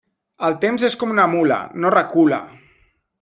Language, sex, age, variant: Catalan, male, 30-39, Central